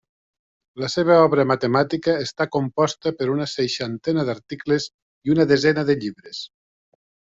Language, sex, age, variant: Catalan, male, 40-49, Septentrional